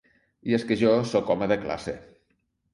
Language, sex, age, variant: Catalan, male, 50-59, Central